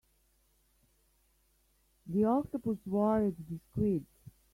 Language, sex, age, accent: English, female, 50-59, Australian English